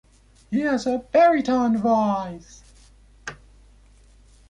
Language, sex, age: English, male, 19-29